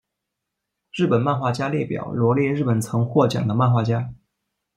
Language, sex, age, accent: Chinese, male, 19-29, 出生地：四川省